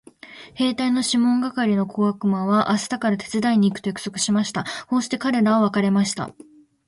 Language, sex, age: Japanese, female, 19-29